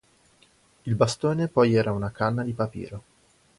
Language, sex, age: Italian, male, 19-29